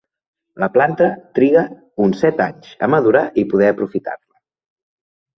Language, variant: Catalan, Central